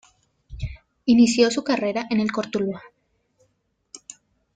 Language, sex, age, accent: Spanish, female, 19-29, Andino-Pacífico: Colombia, Perú, Ecuador, oeste de Bolivia y Venezuela andina